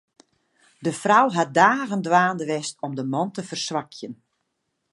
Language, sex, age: Western Frisian, female, 40-49